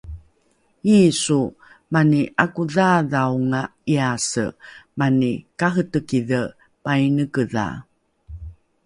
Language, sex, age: Rukai, female, 40-49